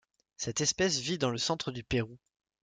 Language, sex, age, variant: French, male, 19-29, Français de métropole